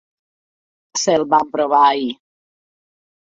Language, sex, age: Catalan, female, 60-69